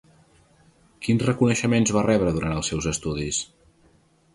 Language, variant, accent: Catalan, Central, central